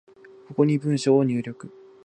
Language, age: Japanese, 19-29